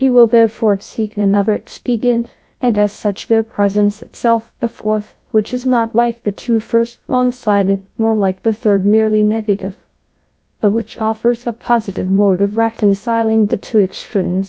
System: TTS, GlowTTS